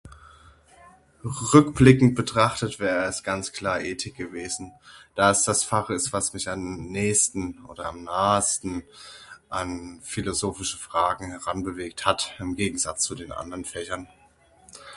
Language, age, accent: German, 30-39, Deutschland Deutsch